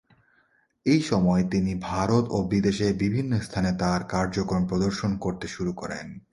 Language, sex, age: Bengali, male, 30-39